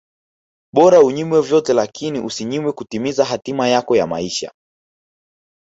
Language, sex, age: Swahili, male, 19-29